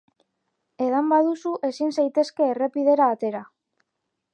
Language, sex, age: Basque, female, 19-29